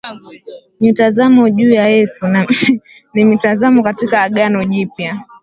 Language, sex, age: Swahili, female, 19-29